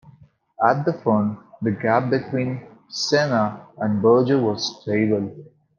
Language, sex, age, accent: English, male, 19-29, India and South Asia (India, Pakistan, Sri Lanka)